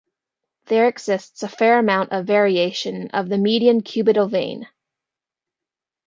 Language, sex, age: English, female, 19-29